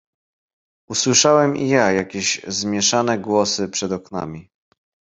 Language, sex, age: Polish, male, 30-39